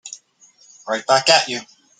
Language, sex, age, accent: English, male, 40-49, United States English